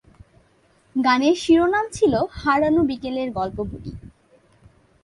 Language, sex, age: Bengali, female, 19-29